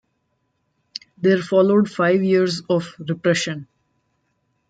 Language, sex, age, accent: English, female, 19-29, India and South Asia (India, Pakistan, Sri Lanka)